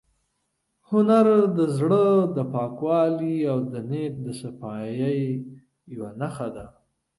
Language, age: Pashto, 30-39